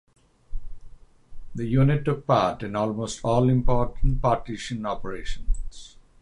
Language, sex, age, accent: English, male, 50-59, United States English; England English